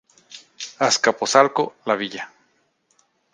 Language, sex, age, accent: Spanish, male, 40-49, México